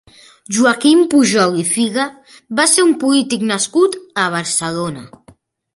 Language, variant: Catalan, Central